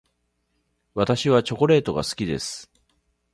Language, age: Japanese, 40-49